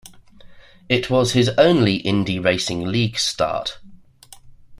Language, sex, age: English, male, 50-59